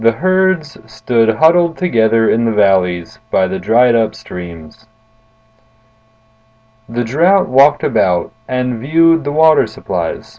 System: none